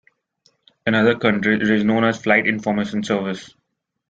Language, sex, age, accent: English, male, 19-29, India and South Asia (India, Pakistan, Sri Lanka)